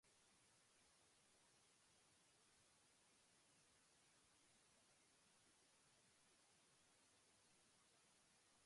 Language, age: Spanish, under 19